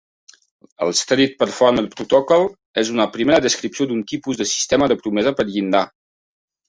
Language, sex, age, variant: Catalan, male, 19-29, Septentrional